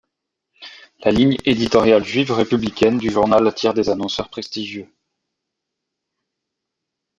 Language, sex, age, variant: French, male, 30-39, Français de métropole